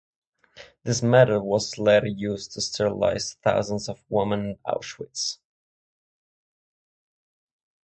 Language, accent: English, Czech